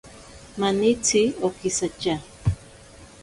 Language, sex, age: Ashéninka Perené, female, 40-49